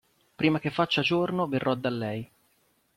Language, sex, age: Italian, male, 30-39